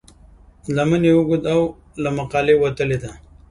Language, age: Pashto, 19-29